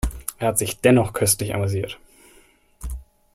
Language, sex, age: German, male, 19-29